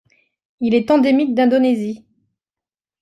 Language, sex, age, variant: French, female, 30-39, Français de métropole